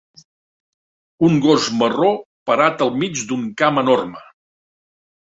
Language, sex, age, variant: Catalan, male, 60-69, Central